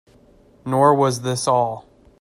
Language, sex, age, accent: English, male, 30-39, United States English